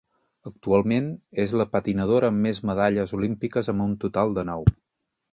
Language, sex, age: Catalan, male, 40-49